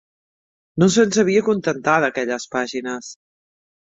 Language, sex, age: Catalan, female, 50-59